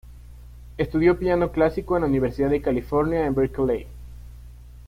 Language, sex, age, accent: Spanish, male, under 19, Andino-Pacífico: Colombia, Perú, Ecuador, oeste de Bolivia y Venezuela andina